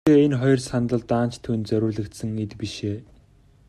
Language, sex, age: Mongolian, male, 19-29